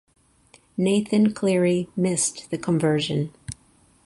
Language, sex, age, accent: English, female, 60-69, United States English